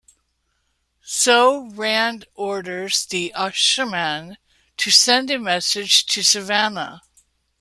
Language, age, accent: English, 60-69, United States English